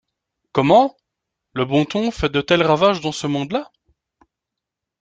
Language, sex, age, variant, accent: French, male, 30-39, Français d'Europe, Français de Belgique